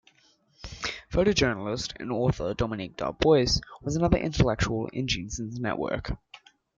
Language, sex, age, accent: English, male, under 19, Australian English